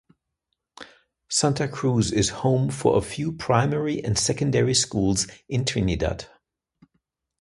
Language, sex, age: English, male, 50-59